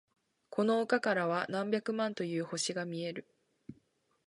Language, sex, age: Japanese, female, under 19